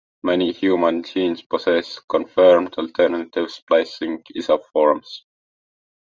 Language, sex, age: English, male, 19-29